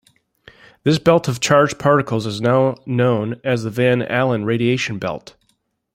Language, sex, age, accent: English, male, 30-39, United States English